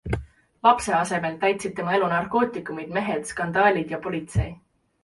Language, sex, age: Estonian, female, 19-29